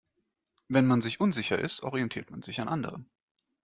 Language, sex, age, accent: German, male, 30-39, Deutschland Deutsch